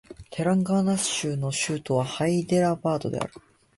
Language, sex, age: Japanese, male, 19-29